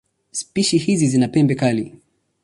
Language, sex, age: Swahili, male, 19-29